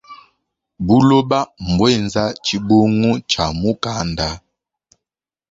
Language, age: Luba-Lulua, 19-29